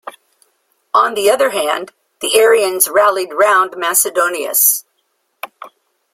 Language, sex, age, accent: English, female, 60-69, United States English